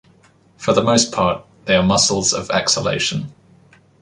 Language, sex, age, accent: English, male, 19-29, England English